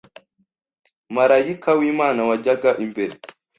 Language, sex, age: Kinyarwanda, male, 19-29